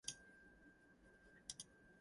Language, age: English, 19-29